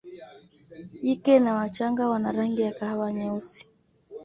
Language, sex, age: Swahili, female, 19-29